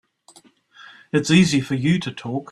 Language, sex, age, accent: English, male, 60-69, New Zealand English